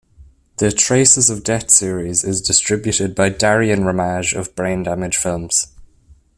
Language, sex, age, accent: English, male, under 19, Irish English